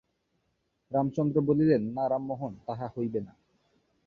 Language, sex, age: Bengali, male, 19-29